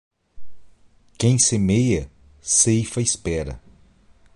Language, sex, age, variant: Portuguese, male, 30-39, Portuguese (Brasil)